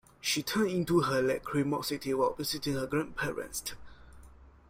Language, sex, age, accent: English, male, 19-29, Malaysian English